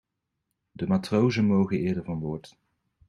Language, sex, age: Dutch, male, 30-39